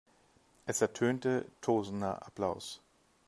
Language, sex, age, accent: German, male, 50-59, Deutschland Deutsch